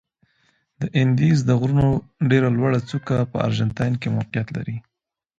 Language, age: Pashto, 19-29